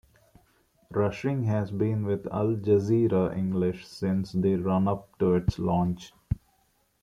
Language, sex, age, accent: English, male, 19-29, India and South Asia (India, Pakistan, Sri Lanka)